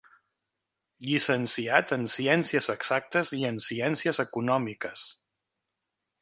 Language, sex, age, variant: Catalan, male, 50-59, Central